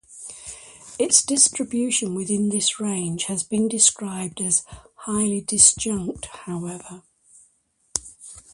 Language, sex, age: English, female, 60-69